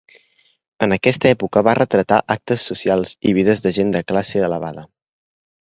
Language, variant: Catalan, Central